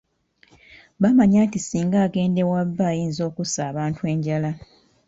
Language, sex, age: Ganda, female, 30-39